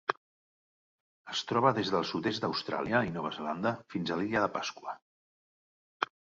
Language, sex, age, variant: Catalan, male, 50-59, Central